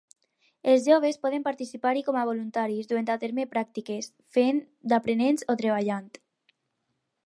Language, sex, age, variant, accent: Catalan, female, under 19, Alacantí, aprenent (recent, des del castellà)